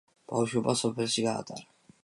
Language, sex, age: Georgian, male, under 19